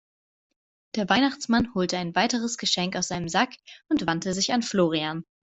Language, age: German, under 19